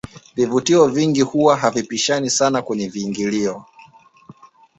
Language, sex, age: Swahili, male, 19-29